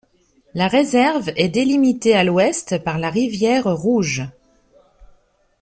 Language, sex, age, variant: French, male, 19-29, Français de métropole